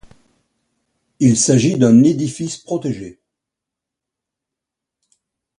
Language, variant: French, Français de métropole